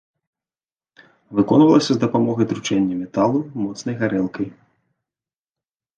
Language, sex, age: Belarusian, male, 30-39